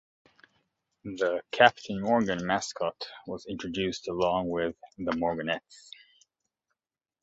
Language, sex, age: English, male, 30-39